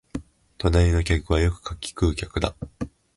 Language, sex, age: Japanese, male, 19-29